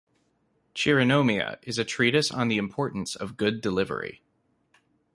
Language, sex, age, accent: English, male, 19-29, United States English